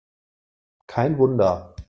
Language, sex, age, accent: German, male, 40-49, Deutschland Deutsch